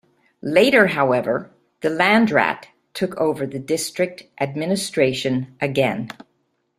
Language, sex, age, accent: English, female, 70-79, United States English